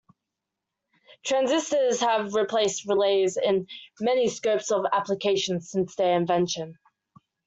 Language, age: English, under 19